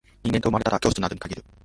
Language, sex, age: Japanese, male, 19-29